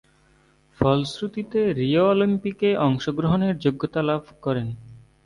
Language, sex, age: Bengali, male, 19-29